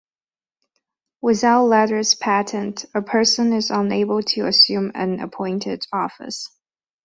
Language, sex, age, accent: English, female, 19-29, United States English